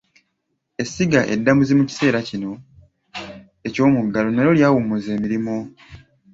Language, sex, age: Ganda, male, 19-29